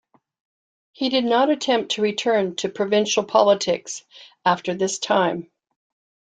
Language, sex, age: English, female, 60-69